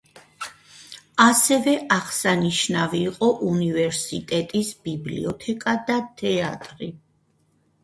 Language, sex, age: Georgian, female, 50-59